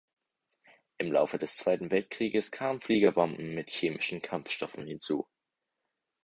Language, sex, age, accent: German, male, 19-29, Deutschland Deutsch